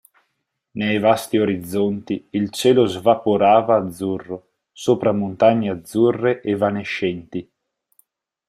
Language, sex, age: Italian, male, 19-29